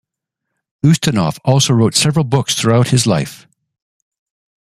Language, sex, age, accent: English, male, 60-69, Canadian English